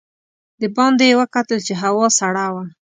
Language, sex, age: Pashto, female, 19-29